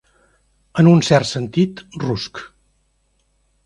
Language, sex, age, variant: Catalan, male, 50-59, Central